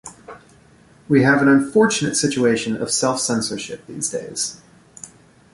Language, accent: English, United States English